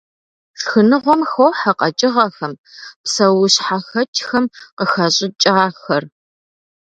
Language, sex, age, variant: Kabardian, female, 30-39, Адыгэбзэ (Къэбэрдей, Кирил, псоми зэдай)